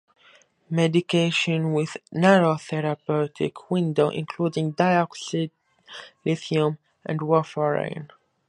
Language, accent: English, United States English